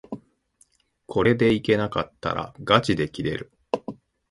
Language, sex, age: Japanese, male, 40-49